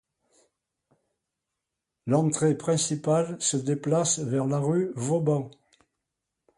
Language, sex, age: French, male, 70-79